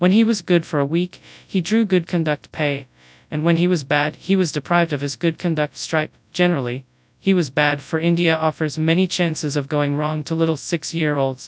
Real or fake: fake